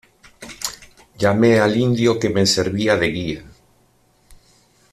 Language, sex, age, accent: Spanish, male, 50-59, España: Norte peninsular (Asturias, Castilla y León, Cantabria, País Vasco, Navarra, Aragón, La Rioja, Guadalajara, Cuenca)